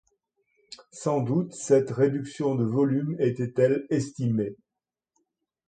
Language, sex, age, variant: French, male, 60-69, Français de métropole